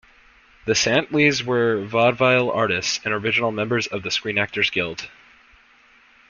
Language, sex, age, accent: English, male, under 19, United States English